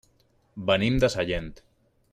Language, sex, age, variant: Catalan, male, 40-49, Central